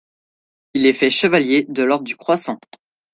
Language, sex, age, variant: French, male, under 19, Français de métropole